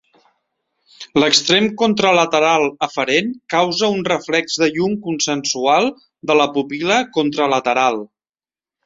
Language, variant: Catalan, Central